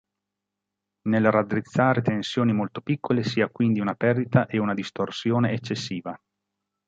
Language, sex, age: Italian, male, 50-59